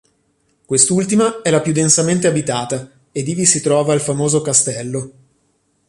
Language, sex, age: Italian, male, 30-39